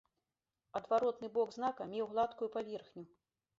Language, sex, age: Belarusian, female, 50-59